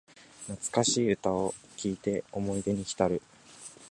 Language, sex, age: Japanese, male, 19-29